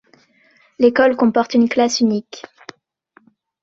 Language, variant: French, Français de métropole